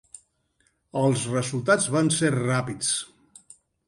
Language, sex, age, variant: Catalan, male, 50-59, Central